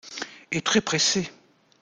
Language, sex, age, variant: French, female, 50-59, Français de métropole